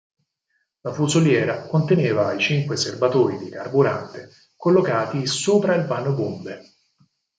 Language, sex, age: Italian, male, 30-39